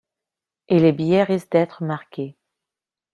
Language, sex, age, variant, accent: French, female, 40-49, Français d'Amérique du Nord, Français du Canada